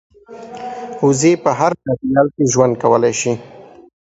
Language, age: Pashto, 19-29